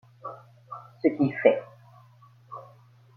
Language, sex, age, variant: French, female, 50-59, Français de métropole